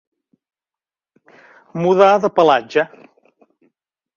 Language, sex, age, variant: Catalan, male, 60-69, Central